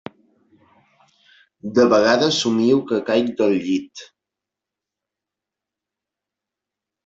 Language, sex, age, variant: Catalan, male, 19-29, Central